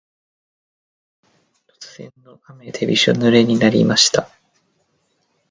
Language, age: Japanese, 19-29